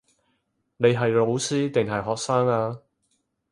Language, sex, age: Cantonese, male, 30-39